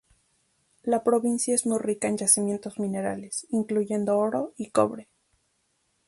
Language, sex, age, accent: Spanish, female, 19-29, México